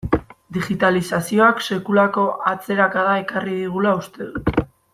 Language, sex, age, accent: Basque, female, 19-29, Mendebalekoa (Araba, Bizkaia, Gipuzkoako mendebaleko herri batzuk)